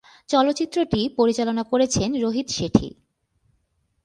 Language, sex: Bengali, female